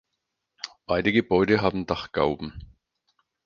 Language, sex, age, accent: German, male, 50-59, Deutschland Deutsch